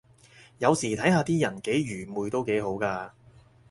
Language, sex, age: Cantonese, male, 30-39